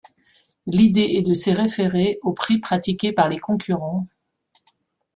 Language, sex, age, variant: French, female, 50-59, Français de métropole